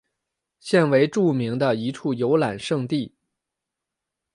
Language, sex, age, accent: Chinese, male, 30-39, 出生地：北京市